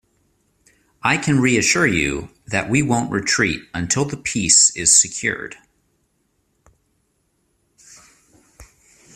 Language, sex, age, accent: English, male, 19-29, United States English